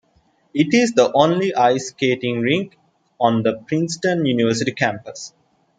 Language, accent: English, India and South Asia (India, Pakistan, Sri Lanka)